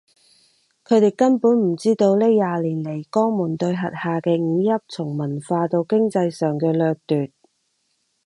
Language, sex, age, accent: Cantonese, female, 30-39, 广州音